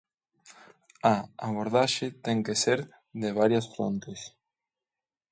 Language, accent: Galician, Normativo (estándar)